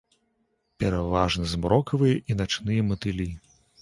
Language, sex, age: Belarusian, male, 30-39